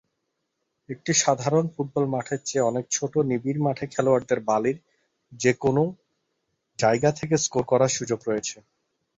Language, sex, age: Bengali, male, 30-39